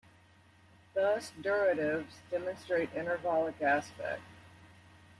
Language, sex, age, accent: English, female, 40-49, United States English